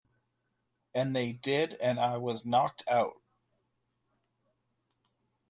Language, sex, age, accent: English, male, 30-39, Canadian English